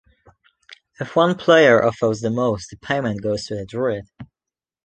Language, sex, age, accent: English, male, 19-29, Welsh English